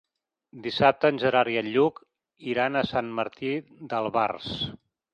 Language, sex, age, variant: Catalan, male, 50-59, Nord-Occidental